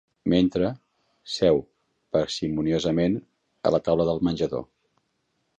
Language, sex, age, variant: Catalan, male, 40-49, Central